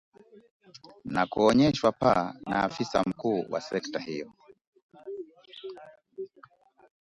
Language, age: Swahili, 30-39